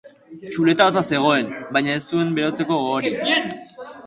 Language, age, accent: Basque, under 19, Mendebalekoa (Araba, Bizkaia, Gipuzkoako mendebaleko herri batzuk)